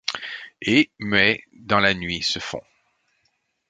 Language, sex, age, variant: French, male, 50-59, Français de métropole